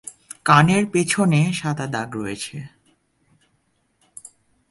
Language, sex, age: Bengali, male, 19-29